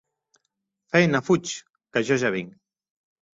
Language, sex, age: Catalan, male, 40-49